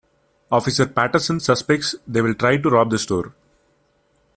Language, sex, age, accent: English, male, 19-29, India and South Asia (India, Pakistan, Sri Lanka)